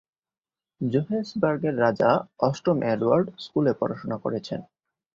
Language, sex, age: Bengali, male, 19-29